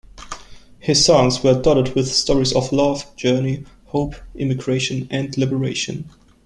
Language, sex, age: English, male, 19-29